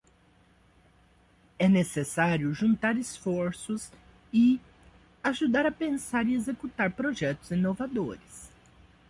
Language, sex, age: Portuguese, male, 19-29